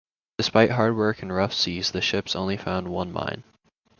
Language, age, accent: English, under 19, United States English